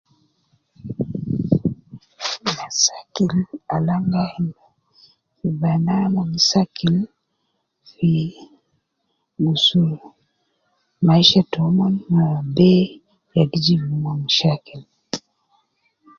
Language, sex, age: Nubi, female, 60-69